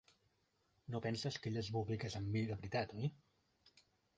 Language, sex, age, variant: Catalan, male, 30-39, Central